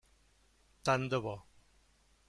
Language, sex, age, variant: Catalan, male, 50-59, Central